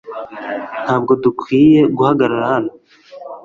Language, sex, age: Kinyarwanda, female, under 19